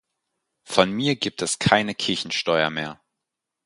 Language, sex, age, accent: German, male, 19-29, Deutschland Deutsch